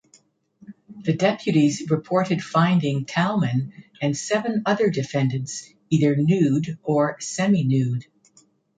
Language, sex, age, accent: English, female, 60-69, Canadian English